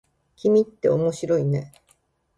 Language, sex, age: Japanese, female, 50-59